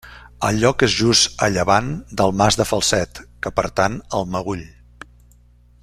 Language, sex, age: Catalan, male, 60-69